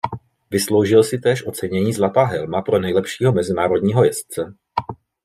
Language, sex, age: Czech, male, 30-39